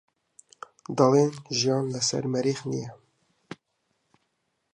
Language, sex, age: Central Kurdish, male, 19-29